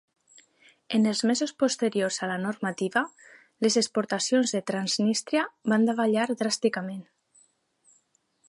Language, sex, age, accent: Catalan, female, 30-39, valencià